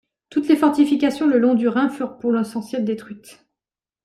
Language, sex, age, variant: French, female, 30-39, Français de métropole